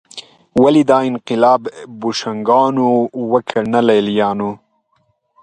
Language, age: Pashto, 19-29